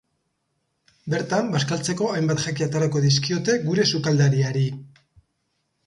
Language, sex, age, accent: Basque, male, 50-59, Mendebalekoa (Araba, Bizkaia, Gipuzkoako mendebaleko herri batzuk)